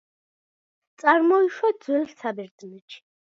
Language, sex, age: Georgian, female, under 19